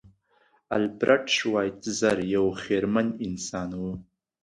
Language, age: Pashto, 19-29